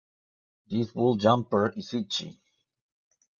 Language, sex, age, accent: English, male, 50-59, United States English